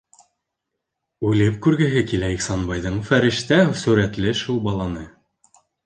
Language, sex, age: Bashkir, male, 19-29